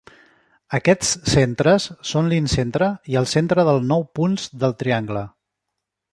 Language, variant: Catalan, Central